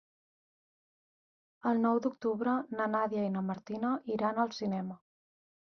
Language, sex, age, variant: Catalan, female, 19-29, Central